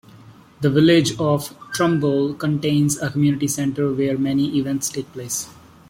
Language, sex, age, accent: English, male, 30-39, India and South Asia (India, Pakistan, Sri Lanka)